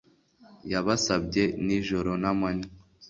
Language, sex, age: Kinyarwanda, male, under 19